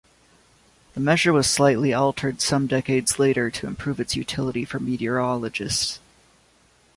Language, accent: English, United States English